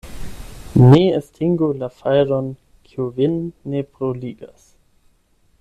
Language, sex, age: Esperanto, male, 19-29